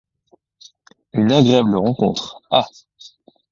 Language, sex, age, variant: French, male, 19-29, Français de métropole